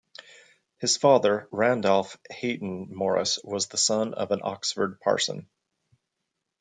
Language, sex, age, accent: English, male, 40-49, United States English